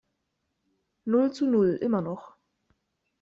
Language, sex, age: German, female, 19-29